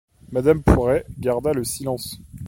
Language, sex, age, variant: French, male, 19-29, Français de métropole